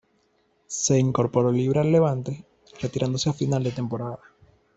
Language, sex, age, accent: Spanish, male, 30-39, Caribe: Cuba, Venezuela, Puerto Rico, República Dominicana, Panamá, Colombia caribeña, México caribeño, Costa del golfo de México